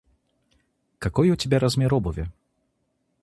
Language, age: Russian, 30-39